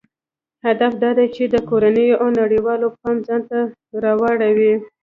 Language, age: Pashto, 19-29